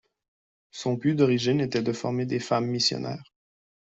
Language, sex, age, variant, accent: French, male, 19-29, Français d'Amérique du Nord, Français du Canada